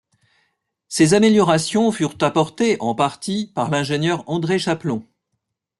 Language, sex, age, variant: French, male, 50-59, Français de métropole